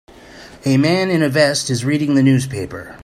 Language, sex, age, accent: English, male, 40-49, Canadian English